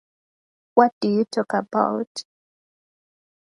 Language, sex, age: English, female, 19-29